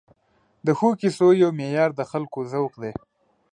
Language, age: Pashto, 19-29